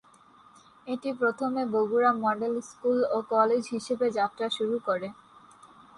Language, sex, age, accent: Bengali, female, 19-29, Native